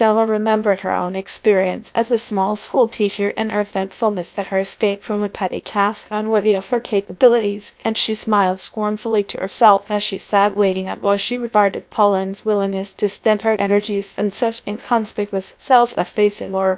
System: TTS, GlowTTS